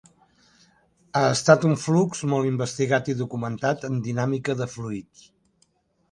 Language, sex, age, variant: Catalan, male, 60-69, Central